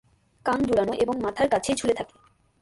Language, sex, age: Bengali, female, 19-29